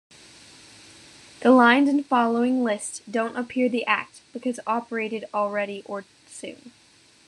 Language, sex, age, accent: English, female, under 19, United States English